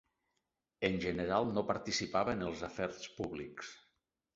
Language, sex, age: Catalan, male, 50-59